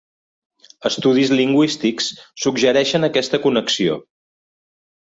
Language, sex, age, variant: Catalan, male, 40-49, Central